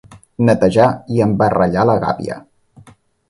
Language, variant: Catalan, Central